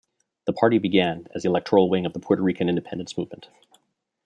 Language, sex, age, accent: English, male, 30-39, Canadian English